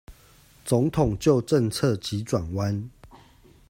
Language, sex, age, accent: Chinese, male, 30-39, 出生地：桃園市